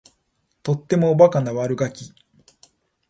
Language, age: Japanese, 40-49